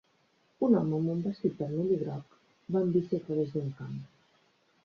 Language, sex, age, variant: Catalan, female, 40-49, Central